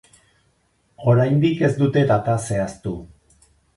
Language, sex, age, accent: Basque, male, 60-69, Erdialdekoa edo Nafarra (Gipuzkoa, Nafarroa)